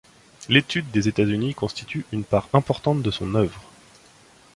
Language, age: French, 40-49